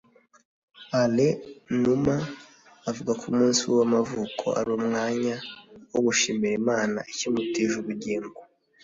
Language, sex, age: Kinyarwanda, male, 19-29